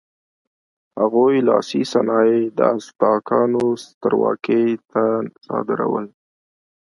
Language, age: Pashto, 30-39